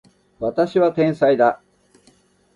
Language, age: Japanese, 60-69